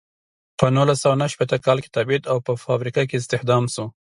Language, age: Pashto, 19-29